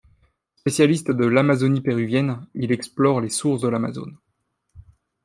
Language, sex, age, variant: French, male, 19-29, Français de métropole